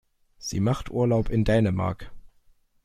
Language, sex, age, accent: German, male, under 19, Deutschland Deutsch